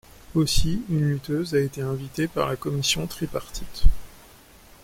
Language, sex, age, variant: French, male, 40-49, Français de métropole